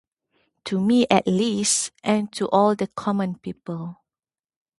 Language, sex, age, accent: English, female, 30-39, Malaysian English